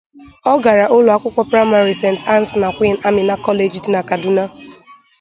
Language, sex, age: Igbo, female, under 19